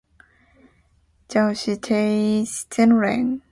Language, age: Chinese, 19-29